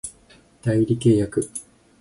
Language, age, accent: Japanese, 19-29, 標準語